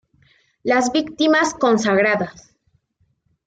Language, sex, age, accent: Spanish, female, under 19, México